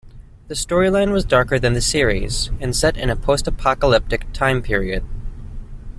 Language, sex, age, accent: English, male, 19-29, United States English